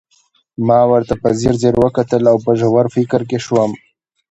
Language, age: Pashto, 19-29